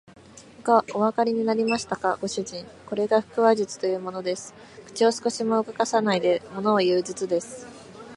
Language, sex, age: Japanese, female, 19-29